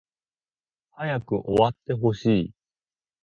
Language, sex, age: Japanese, male, under 19